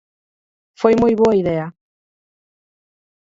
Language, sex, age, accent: Galician, female, 30-39, Central (gheada)